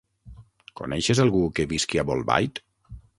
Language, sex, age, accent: Catalan, male, 40-49, valencià